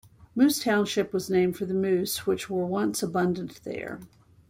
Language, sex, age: English, female, 60-69